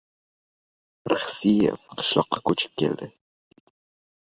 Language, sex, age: Uzbek, male, under 19